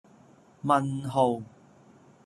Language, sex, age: Cantonese, male, 40-49